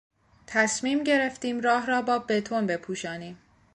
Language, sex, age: Persian, female, 19-29